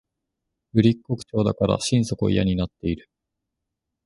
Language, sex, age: Japanese, male, 19-29